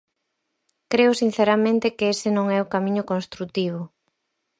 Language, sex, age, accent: Galician, female, 30-39, Normativo (estándar)